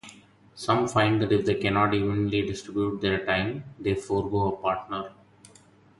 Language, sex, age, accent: English, male, 30-39, India and South Asia (India, Pakistan, Sri Lanka)